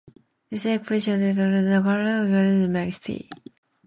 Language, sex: English, female